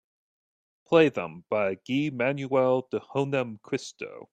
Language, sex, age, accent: English, male, 30-39, United States English